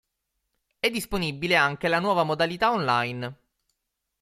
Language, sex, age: Italian, male, 19-29